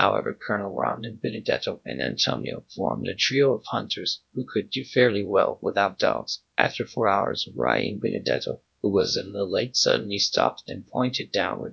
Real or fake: fake